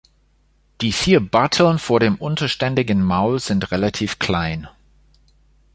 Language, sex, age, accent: German, male, 40-49, Deutschland Deutsch